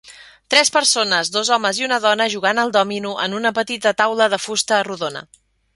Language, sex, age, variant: Catalan, female, 40-49, Central